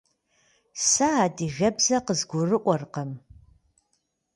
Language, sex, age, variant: Kabardian, female, 50-59, Адыгэбзэ (Къэбэрдей, Кирил, псоми зэдай)